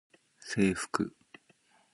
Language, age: Japanese, 30-39